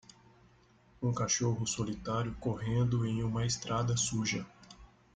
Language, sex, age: Portuguese, male, 19-29